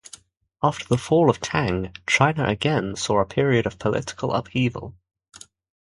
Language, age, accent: English, 19-29, England English